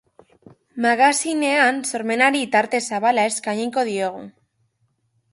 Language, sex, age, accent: Basque, female, under 19, Mendebalekoa (Araba, Bizkaia, Gipuzkoako mendebaleko herri batzuk)